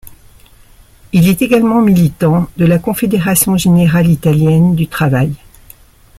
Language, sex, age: French, male, 60-69